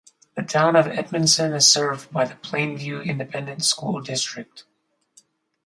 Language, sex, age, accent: English, male, 40-49, United States English